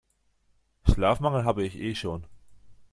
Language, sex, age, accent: German, male, 19-29, Deutschland Deutsch